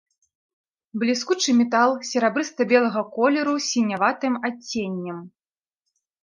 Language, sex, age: Belarusian, female, 30-39